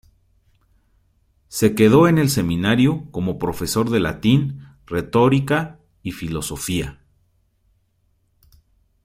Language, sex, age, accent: Spanish, male, 30-39, México